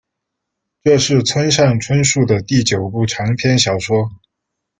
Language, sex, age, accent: Chinese, male, 19-29, 出生地：四川省